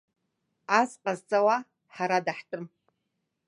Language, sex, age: Abkhazian, female, 40-49